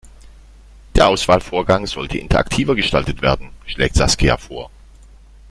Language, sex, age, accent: German, male, 40-49, Deutschland Deutsch